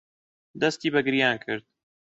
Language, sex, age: Central Kurdish, male, under 19